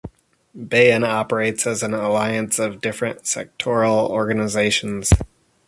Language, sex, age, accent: English, male, 30-39, United States English